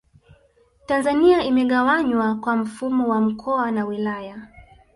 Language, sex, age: Swahili, female, 19-29